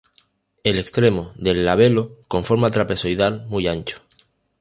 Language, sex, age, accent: Spanish, male, 30-39, España: Islas Canarias